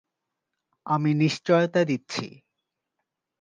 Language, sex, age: Bengali, male, 19-29